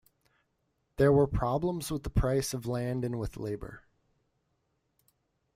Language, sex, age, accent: English, male, under 19, United States English